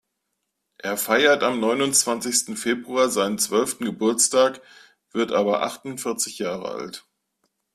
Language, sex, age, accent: German, male, 40-49, Deutschland Deutsch